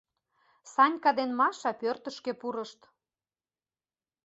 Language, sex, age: Mari, female, 40-49